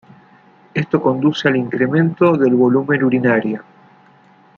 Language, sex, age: Spanish, male, 40-49